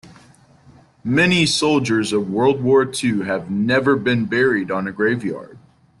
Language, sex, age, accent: English, male, 19-29, United States English